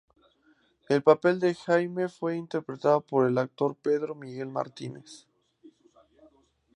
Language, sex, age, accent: Spanish, male, 19-29, México